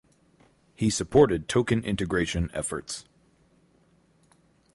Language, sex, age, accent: English, male, 19-29, United States English